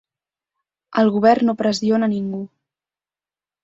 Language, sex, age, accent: Catalan, female, 19-29, Camp de Tarragona